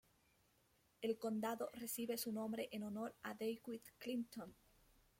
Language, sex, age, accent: Spanish, female, 19-29, Andino-Pacífico: Colombia, Perú, Ecuador, oeste de Bolivia y Venezuela andina